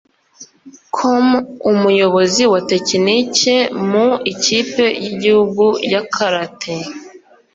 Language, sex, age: Kinyarwanda, female, 19-29